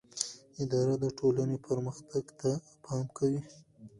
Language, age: Pashto, 19-29